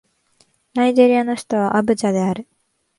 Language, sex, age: Japanese, female, 19-29